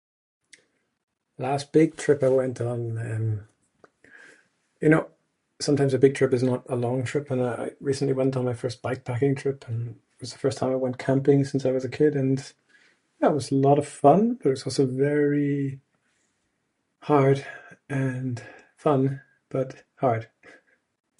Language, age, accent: English, 40-49, Irish English